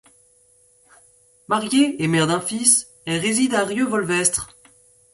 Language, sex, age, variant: French, female, 19-29, Français de métropole